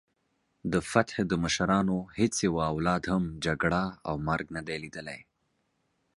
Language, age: Pashto, 19-29